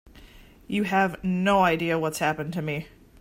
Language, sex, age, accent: English, female, 30-39, United States English